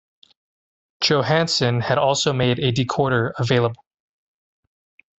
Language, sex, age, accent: English, male, 30-39, United States English